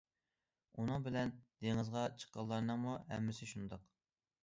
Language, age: Uyghur, 19-29